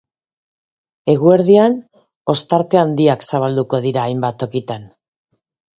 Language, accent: Basque, Mendebalekoa (Araba, Bizkaia, Gipuzkoako mendebaleko herri batzuk)